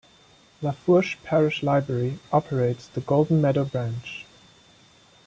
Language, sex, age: English, male, 19-29